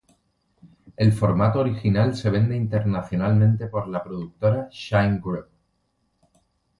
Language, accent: Spanish, España: Sur peninsular (Andalucia, Extremadura, Murcia)